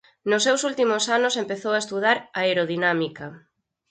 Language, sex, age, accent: Galician, female, 40-49, Oriental (común en zona oriental)